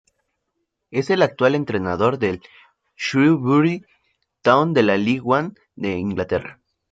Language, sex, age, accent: Spanish, male, 19-29, México